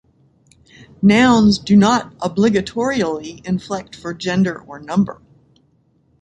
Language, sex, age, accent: English, female, 60-69, United States English